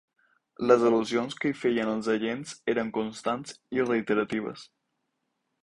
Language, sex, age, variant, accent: Catalan, male, 19-29, Balear, mallorquí